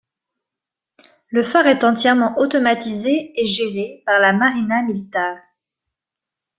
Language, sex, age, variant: French, female, 19-29, Français de métropole